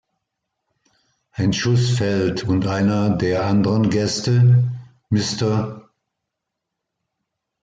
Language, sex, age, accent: German, male, 60-69, Deutschland Deutsch